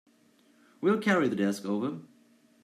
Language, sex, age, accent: English, male, 19-29, United States English